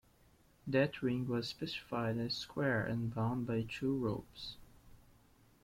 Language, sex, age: English, male, 19-29